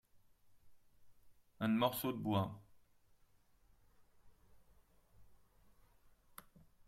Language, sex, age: French, male, 40-49